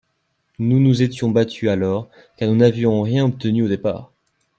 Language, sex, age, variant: French, male, 19-29, Français de métropole